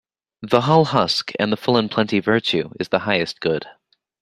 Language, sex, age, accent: English, male, under 19, United States English